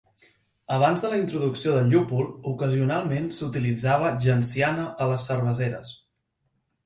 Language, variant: Catalan, Central